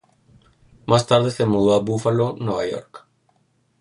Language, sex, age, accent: Spanish, male, 30-39, México